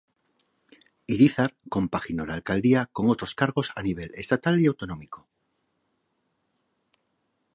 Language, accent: Spanish, España: Norte peninsular (Asturias, Castilla y León, Cantabria, País Vasco, Navarra, Aragón, La Rioja, Guadalajara, Cuenca)